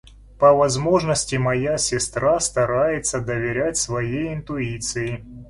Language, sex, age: Russian, male, 40-49